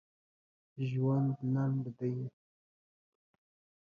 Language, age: Pashto, 19-29